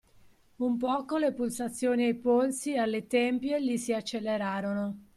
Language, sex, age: Italian, female, 50-59